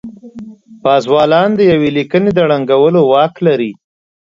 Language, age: Pashto, 30-39